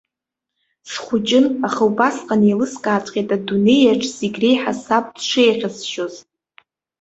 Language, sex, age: Abkhazian, female, 19-29